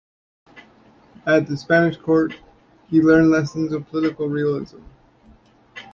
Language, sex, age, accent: English, male, 40-49, Canadian English